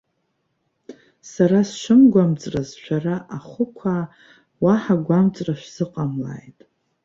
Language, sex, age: Abkhazian, female, 40-49